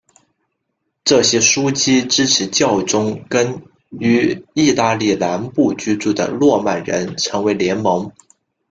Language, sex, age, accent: Chinese, male, under 19, 出生地：广东省